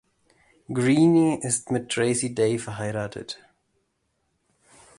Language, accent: German, Deutschland Deutsch